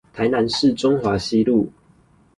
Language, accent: Chinese, 出生地：新北市